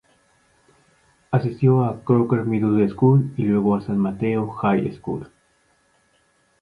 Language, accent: Spanish, México